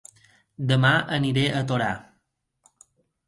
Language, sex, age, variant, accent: Catalan, male, 19-29, Balear, mallorquí